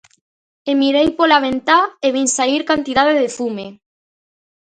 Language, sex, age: Galician, female, under 19